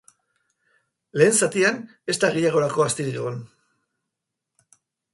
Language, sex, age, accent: Basque, male, 50-59, Mendebalekoa (Araba, Bizkaia, Gipuzkoako mendebaleko herri batzuk)